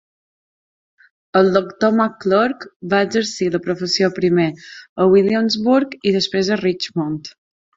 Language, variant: Catalan, Balear